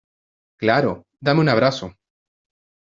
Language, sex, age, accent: Spanish, male, 19-29, Chileno: Chile, Cuyo